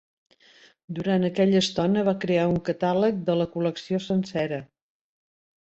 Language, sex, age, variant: Catalan, female, 70-79, Central